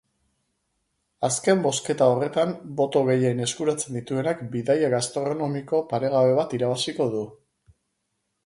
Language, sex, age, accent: Basque, male, 30-39, Mendebalekoa (Araba, Bizkaia, Gipuzkoako mendebaleko herri batzuk)